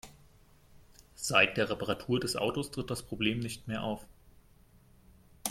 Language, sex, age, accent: German, male, 19-29, Deutschland Deutsch